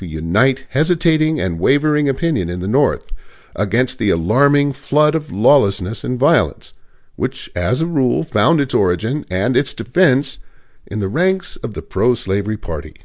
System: none